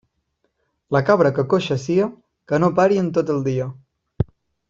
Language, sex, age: Catalan, male, under 19